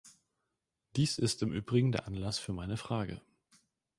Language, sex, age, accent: German, male, 30-39, Deutschland Deutsch